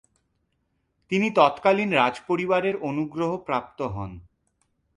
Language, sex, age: Bengali, male, 30-39